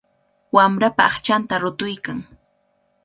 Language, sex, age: Cajatambo North Lima Quechua, female, 19-29